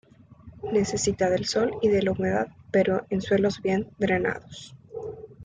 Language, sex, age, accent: Spanish, female, 30-39, México